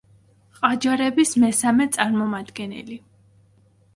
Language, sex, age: Georgian, female, 19-29